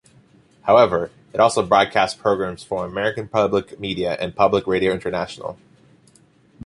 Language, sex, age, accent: English, male, 19-29, United States English